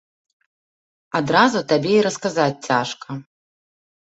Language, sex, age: Belarusian, female, 30-39